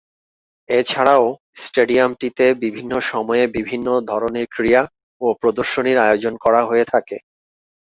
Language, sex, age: Bengali, male, 30-39